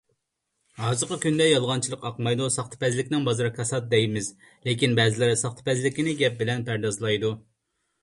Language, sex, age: Uyghur, male, 30-39